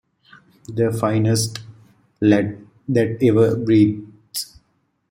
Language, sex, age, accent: English, male, 19-29, United States English